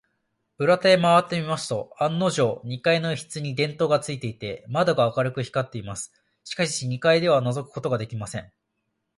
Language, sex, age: Japanese, male, 19-29